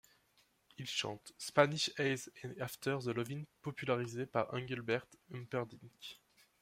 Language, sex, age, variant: French, male, 19-29, Français de métropole